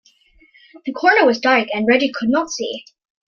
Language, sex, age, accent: English, female, under 19, Canadian English